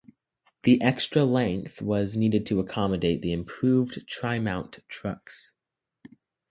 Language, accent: English, England English